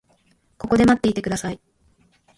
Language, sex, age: Japanese, female, 19-29